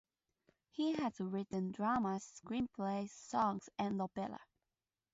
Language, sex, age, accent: English, female, 19-29, United States English